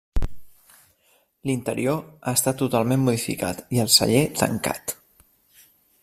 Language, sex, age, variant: Catalan, male, 30-39, Central